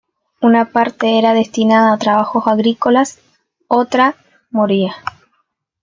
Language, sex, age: Spanish, female, under 19